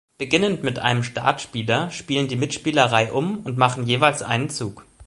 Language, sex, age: German, male, 19-29